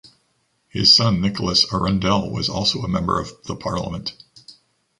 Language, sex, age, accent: English, male, 50-59, United States English